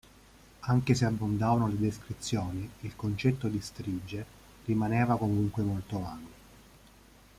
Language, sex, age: Italian, male, 30-39